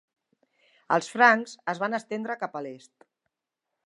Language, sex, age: Catalan, female, 50-59